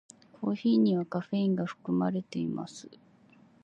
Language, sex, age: Japanese, female, 30-39